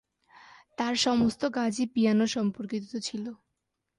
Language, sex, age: Bengali, female, 19-29